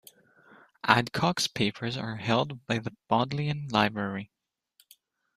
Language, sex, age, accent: English, male, under 19, United States English